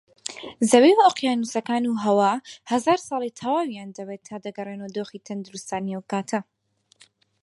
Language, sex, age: Central Kurdish, female, 19-29